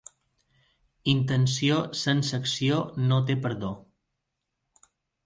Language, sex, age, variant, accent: Catalan, male, 19-29, Balear, mallorquí